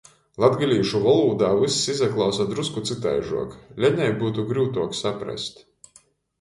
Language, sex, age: Latgalian, male, 19-29